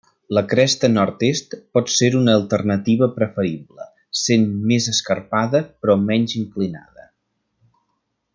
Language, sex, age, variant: Catalan, male, 30-39, Central